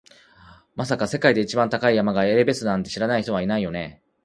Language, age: Japanese, 30-39